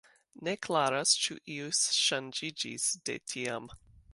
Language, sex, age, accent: Esperanto, female, 30-39, Internacia